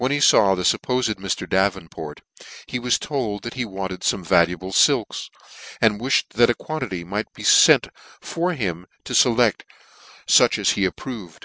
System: none